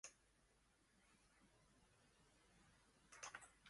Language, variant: French, Français du nord de l'Afrique